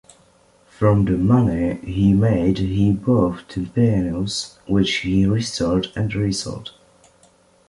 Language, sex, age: English, male, under 19